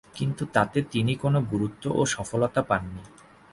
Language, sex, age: Bengali, male, 19-29